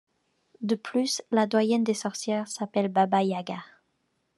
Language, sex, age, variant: French, female, under 19, Français de métropole